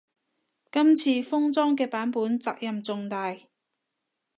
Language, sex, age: Cantonese, female, 30-39